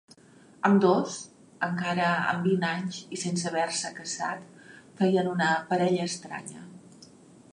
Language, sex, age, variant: Catalan, female, 50-59, Central